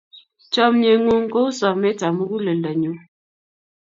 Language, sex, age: Kalenjin, female, 19-29